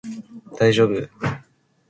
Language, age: Japanese, under 19